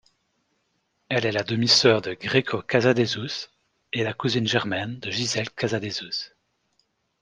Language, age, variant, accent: French, 30-39, Français d'Europe, Français de Belgique